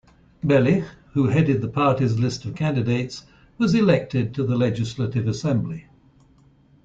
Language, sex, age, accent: English, male, 60-69, England English